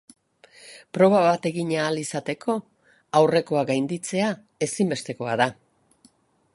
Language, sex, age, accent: Basque, female, 60-69, Erdialdekoa edo Nafarra (Gipuzkoa, Nafarroa)